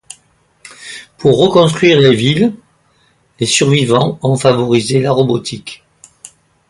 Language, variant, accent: French, Français des départements et régions d'outre-mer, Français de La Réunion